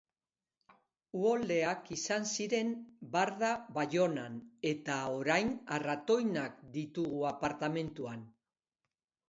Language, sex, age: Basque, female, 60-69